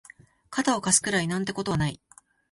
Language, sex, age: Japanese, male, 19-29